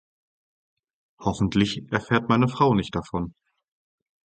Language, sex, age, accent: German, male, 30-39, Deutschland Deutsch